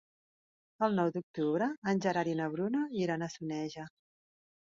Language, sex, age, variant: Catalan, female, 40-49, Central